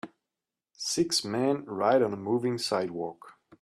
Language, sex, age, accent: English, male, 19-29, United States English